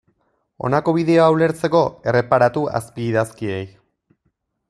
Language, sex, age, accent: Basque, male, 30-39, Erdialdekoa edo Nafarra (Gipuzkoa, Nafarroa)